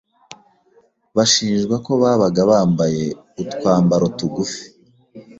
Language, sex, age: Kinyarwanda, male, 19-29